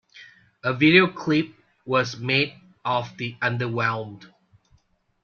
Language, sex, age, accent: English, male, 40-49, Malaysian English